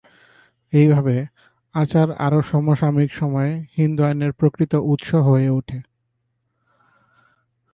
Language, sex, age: Bengali, male, 30-39